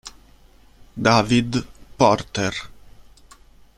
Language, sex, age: Italian, male, 30-39